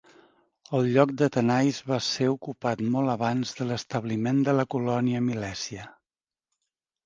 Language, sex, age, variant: Catalan, male, 50-59, Central